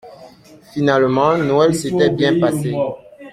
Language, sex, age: French, female, 30-39